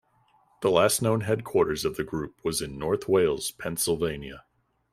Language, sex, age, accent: English, male, 19-29, United States English